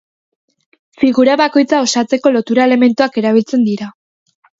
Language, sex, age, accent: Basque, female, under 19, Mendebalekoa (Araba, Bizkaia, Gipuzkoako mendebaleko herri batzuk)